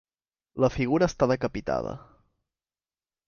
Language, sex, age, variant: Catalan, male, 19-29, Central